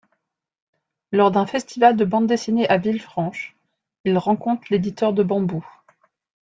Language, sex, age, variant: French, female, 30-39, Français de métropole